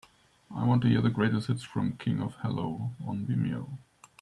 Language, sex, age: English, male, 40-49